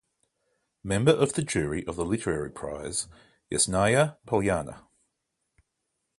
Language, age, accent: English, 40-49, Australian English